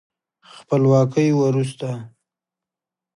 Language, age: Pashto, 30-39